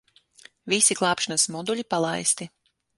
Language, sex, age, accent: Latvian, female, 30-39, Kurzeme